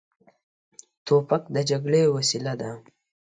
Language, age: Pashto, under 19